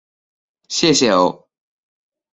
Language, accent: Chinese, 出生地：辽宁省